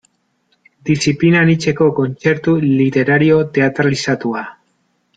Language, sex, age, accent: Basque, male, 30-39, Mendebalekoa (Araba, Bizkaia, Gipuzkoako mendebaleko herri batzuk)